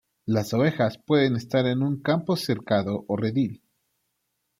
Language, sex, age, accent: Spanish, male, 30-39, México